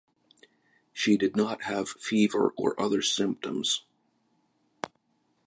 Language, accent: English, Canadian English